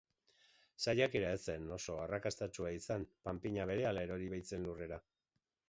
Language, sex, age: Basque, male, 60-69